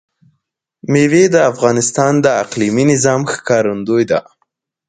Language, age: Pashto, 19-29